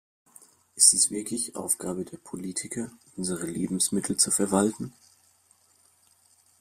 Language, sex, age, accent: German, male, 19-29, Deutschland Deutsch